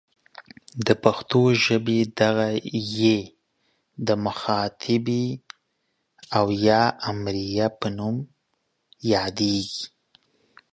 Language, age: Pashto, 19-29